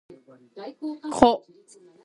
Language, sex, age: English, female, under 19